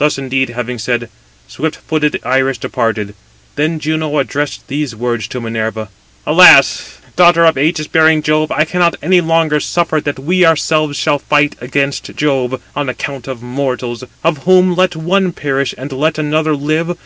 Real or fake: real